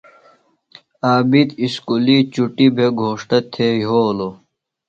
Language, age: Phalura, under 19